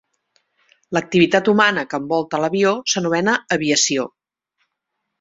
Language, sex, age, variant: Catalan, female, 50-59, Central